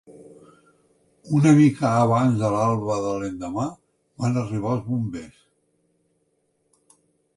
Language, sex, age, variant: Catalan, male, 60-69, Central